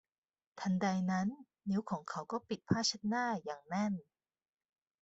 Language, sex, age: Thai, female, 30-39